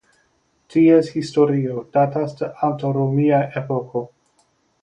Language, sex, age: Esperanto, male, 30-39